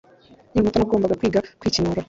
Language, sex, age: Kinyarwanda, female, 19-29